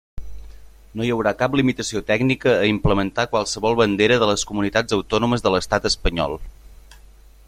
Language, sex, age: Catalan, male, 30-39